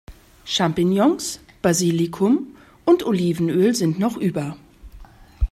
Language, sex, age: German, female, 30-39